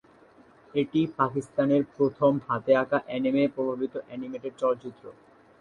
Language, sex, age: Bengali, male, under 19